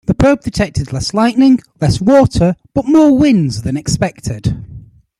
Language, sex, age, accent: English, male, 19-29, England English